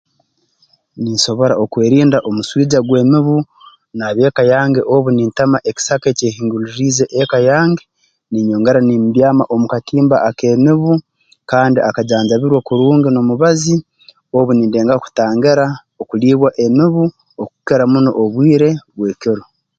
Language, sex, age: Tooro, male, 40-49